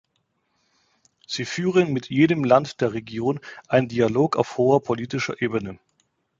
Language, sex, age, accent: German, male, 30-39, Deutschland Deutsch